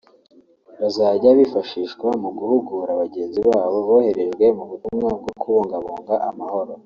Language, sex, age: Kinyarwanda, male, under 19